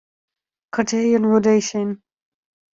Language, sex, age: Irish, female, 19-29